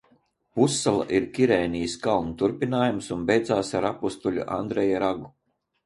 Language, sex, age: Latvian, male, 50-59